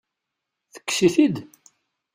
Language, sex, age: Kabyle, male, 50-59